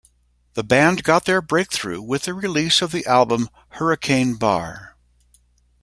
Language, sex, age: English, male, 60-69